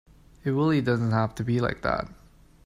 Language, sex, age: English, male, 19-29